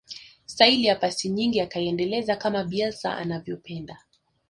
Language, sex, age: Swahili, female, 19-29